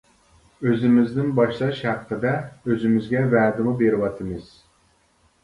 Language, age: Uyghur, 40-49